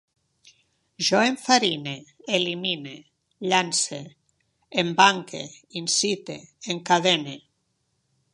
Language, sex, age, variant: Catalan, female, 70-79, Central